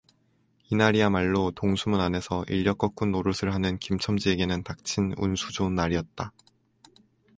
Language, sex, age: Korean, male, 19-29